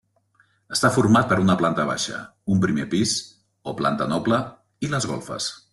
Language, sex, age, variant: Catalan, male, 40-49, Central